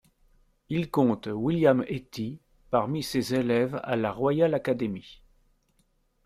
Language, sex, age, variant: French, male, 60-69, Français de métropole